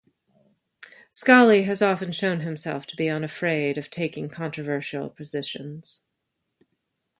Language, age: English, under 19